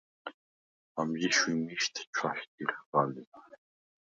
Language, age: Svan, 30-39